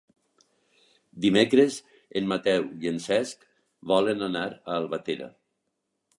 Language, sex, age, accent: Catalan, male, 60-69, valencià